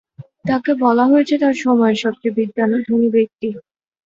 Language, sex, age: Bengali, female, 19-29